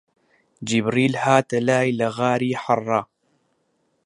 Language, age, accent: Central Kurdish, under 19, سۆرانی